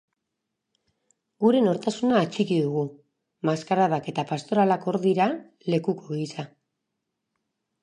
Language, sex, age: Basque, female, 40-49